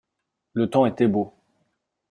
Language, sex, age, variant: French, male, 40-49, Français de métropole